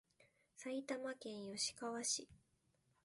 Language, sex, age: Japanese, female, 19-29